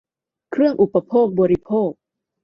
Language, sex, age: Thai, female, 30-39